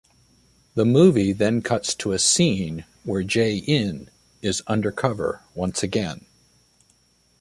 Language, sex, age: English, male, 60-69